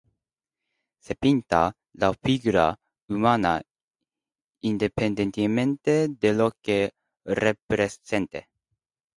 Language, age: Spanish, 19-29